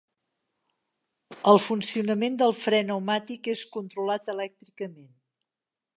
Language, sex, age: Catalan, female, 60-69